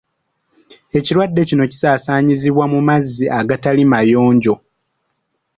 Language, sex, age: Ganda, male, under 19